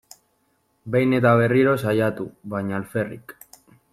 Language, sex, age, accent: Basque, male, 19-29, Mendebalekoa (Araba, Bizkaia, Gipuzkoako mendebaleko herri batzuk)